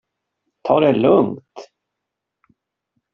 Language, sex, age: Swedish, male, 50-59